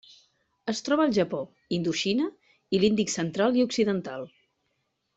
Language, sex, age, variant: Catalan, female, 40-49, Central